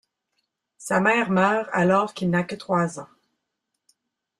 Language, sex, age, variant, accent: French, female, 50-59, Français d'Amérique du Nord, Français du Canada